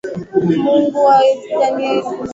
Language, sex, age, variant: Swahili, female, 19-29, Kiswahili Sanifu (EA)